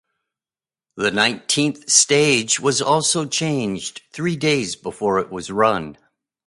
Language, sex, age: English, male, 60-69